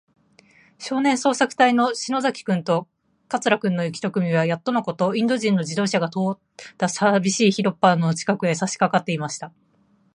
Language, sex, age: Japanese, female, 30-39